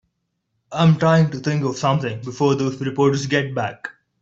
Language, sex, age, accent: English, male, 19-29, India and South Asia (India, Pakistan, Sri Lanka)